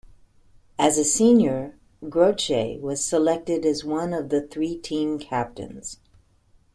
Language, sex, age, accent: English, female, 60-69, United States English